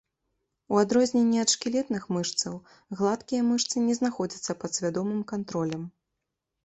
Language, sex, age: Belarusian, female, 30-39